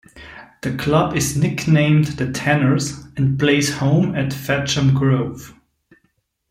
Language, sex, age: English, male, 30-39